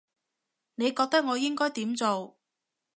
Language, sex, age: Cantonese, female, 30-39